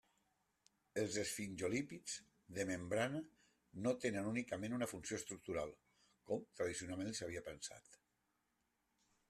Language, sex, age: Catalan, male, 50-59